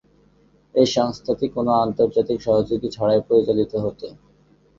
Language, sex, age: Bengali, male, 19-29